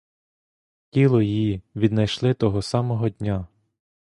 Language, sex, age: Ukrainian, male, 19-29